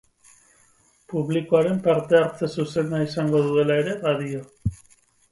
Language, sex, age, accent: Basque, male, 30-39, Mendebalekoa (Araba, Bizkaia, Gipuzkoako mendebaleko herri batzuk)